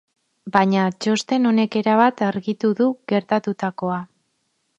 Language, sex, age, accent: Basque, female, 19-29, Mendebalekoa (Araba, Bizkaia, Gipuzkoako mendebaleko herri batzuk)